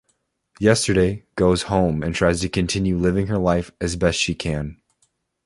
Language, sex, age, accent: English, male, 19-29, United States English